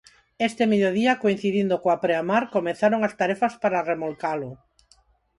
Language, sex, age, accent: Galician, female, 50-59, Neofalante